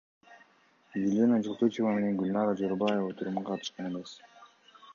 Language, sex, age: Kyrgyz, male, 19-29